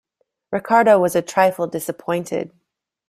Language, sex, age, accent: English, female, 40-49, United States English